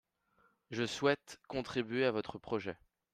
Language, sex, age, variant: French, male, under 19, Français de métropole